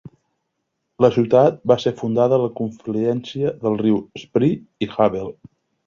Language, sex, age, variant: Catalan, male, 30-39, Central